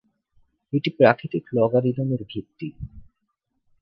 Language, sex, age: Bengali, male, 19-29